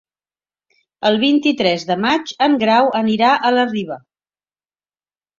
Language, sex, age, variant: Catalan, female, 50-59, Central